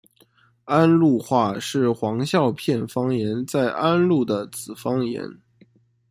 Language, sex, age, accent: Chinese, male, 19-29, 出生地：江苏省